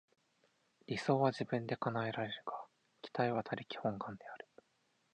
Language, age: Japanese, 19-29